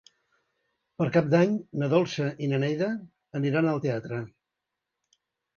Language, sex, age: Catalan, male, 70-79